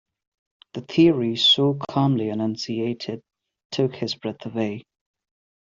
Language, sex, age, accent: English, male, 19-29, India and South Asia (India, Pakistan, Sri Lanka)